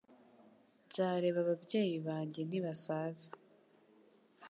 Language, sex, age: Kinyarwanda, female, 19-29